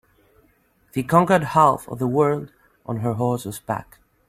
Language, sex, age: English, male, 19-29